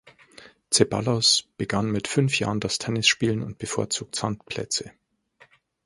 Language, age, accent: German, 30-39, Deutschland Deutsch